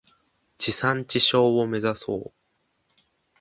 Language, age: Japanese, under 19